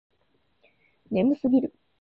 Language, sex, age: Japanese, female, 19-29